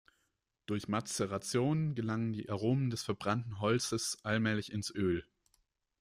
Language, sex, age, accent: German, male, 19-29, Deutschland Deutsch